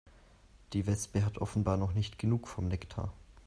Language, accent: German, Deutschland Deutsch